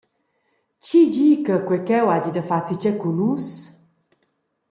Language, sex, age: Romansh, female, 40-49